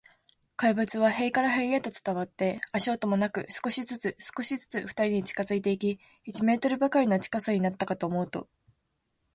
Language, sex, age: Japanese, female, under 19